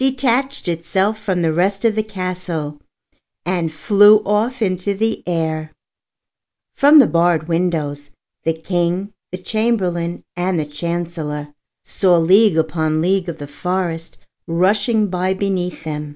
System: none